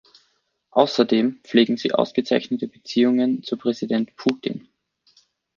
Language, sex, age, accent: German, male, 19-29, Österreichisches Deutsch